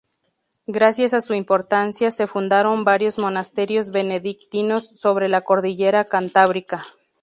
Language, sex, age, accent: Spanish, female, 30-39, México